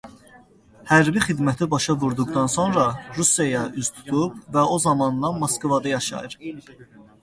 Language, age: Azerbaijani, 19-29